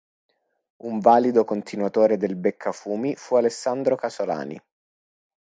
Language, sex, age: Italian, male, 19-29